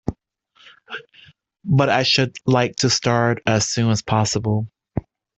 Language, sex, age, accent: English, male, 30-39, United States English